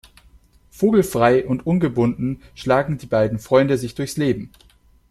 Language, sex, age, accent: German, male, 19-29, Deutschland Deutsch